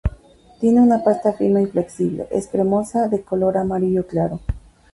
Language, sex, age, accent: Spanish, female, 40-49, México